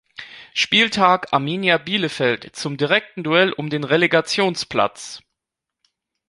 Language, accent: German, Deutschland Deutsch